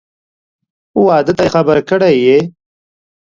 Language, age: Pashto, 30-39